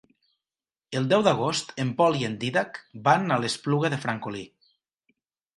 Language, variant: Catalan, Nord-Occidental